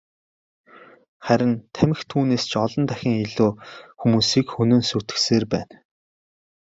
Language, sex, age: Mongolian, male, 30-39